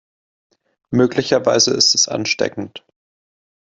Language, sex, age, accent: German, male, 19-29, Deutschland Deutsch